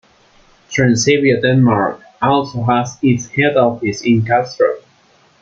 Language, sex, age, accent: English, male, 19-29, United States English